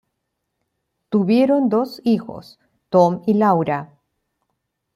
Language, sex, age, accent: Spanish, female, 60-69, Andino-Pacífico: Colombia, Perú, Ecuador, oeste de Bolivia y Venezuela andina